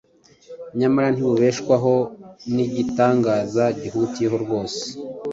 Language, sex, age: Kinyarwanda, male, 30-39